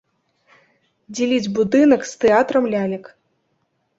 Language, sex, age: Belarusian, female, 19-29